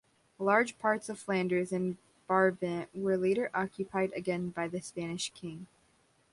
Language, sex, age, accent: English, female, under 19, United States English